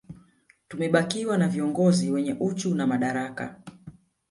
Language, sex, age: Swahili, female, 40-49